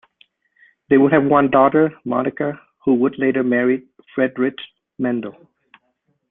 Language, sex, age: English, male, 50-59